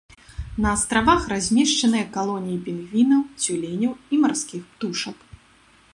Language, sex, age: Belarusian, female, 30-39